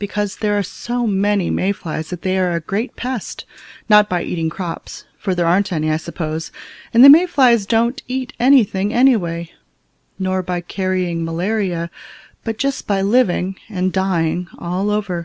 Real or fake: real